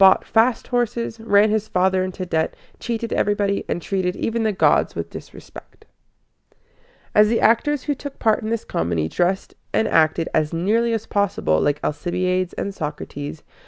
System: none